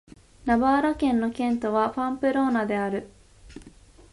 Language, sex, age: Japanese, female, 19-29